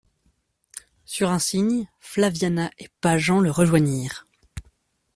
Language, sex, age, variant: French, male, 19-29, Français de métropole